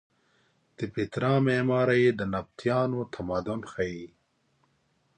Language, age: Pashto, 30-39